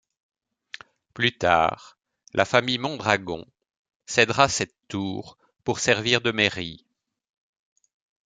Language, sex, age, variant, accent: French, male, 40-49, Français d'Europe, Français de Belgique